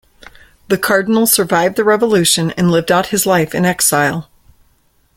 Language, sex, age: English, female, 50-59